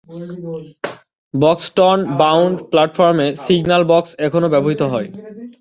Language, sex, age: Bengali, male, 19-29